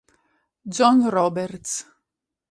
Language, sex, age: Italian, female, 30-39